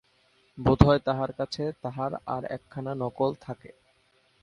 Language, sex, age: Bengali, male, 19-29